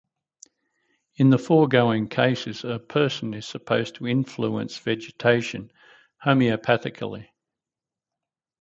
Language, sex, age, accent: English, male, 60-69, Australian English